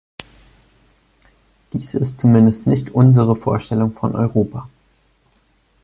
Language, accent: German, Deutschland Deutsch